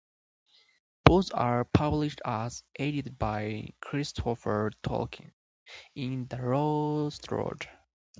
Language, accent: English, United States English